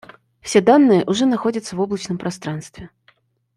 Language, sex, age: Russian, female, 30-39